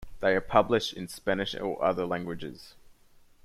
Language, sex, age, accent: English, male, 19-29, Australian English